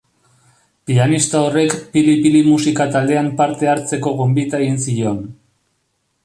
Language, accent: Basque, Erdialdekoa edo Nafarra (Gipuzkoa, Nafarroa)